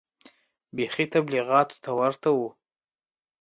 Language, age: Pashto, 19-29